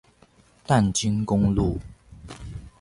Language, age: Chinese, 30-39